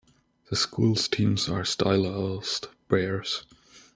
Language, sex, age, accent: English, male, 19-29, United States English